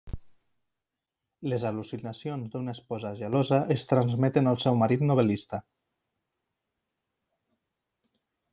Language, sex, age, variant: Catalan, male, 40-49, Septentrional